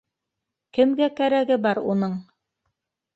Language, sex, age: Bashkir, female, 50-59